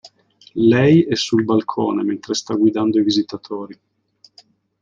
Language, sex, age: Italian, male, 40-49